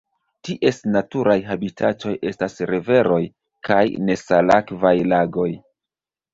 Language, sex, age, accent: Esperanto, male, 30-39, Internacia